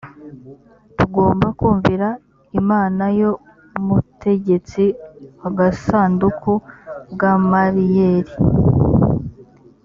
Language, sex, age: Kinyarwanda, female, under 19